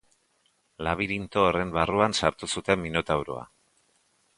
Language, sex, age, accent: Basque, male, 40-49, Mendebalekoa (Araba, Bizkaia, Gipuzkoako mendebaleko herri batzuk)